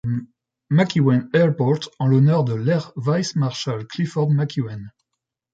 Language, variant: French, Français de métropole